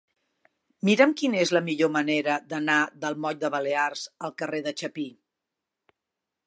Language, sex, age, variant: Catalan, female, 60-69, Central